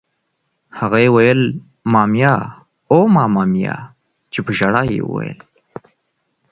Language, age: Pashto, 19-29